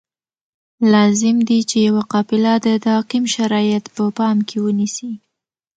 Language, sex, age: Pashto, female, under 19